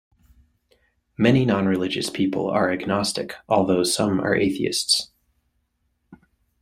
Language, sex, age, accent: English, male, 19-29, United States English